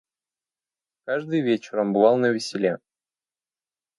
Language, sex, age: Russian, male, 19-29